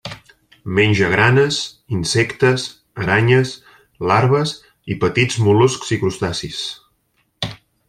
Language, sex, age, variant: Catalan, male, 30-39, Central